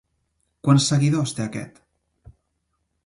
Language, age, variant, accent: Catalan, under 19, Central, central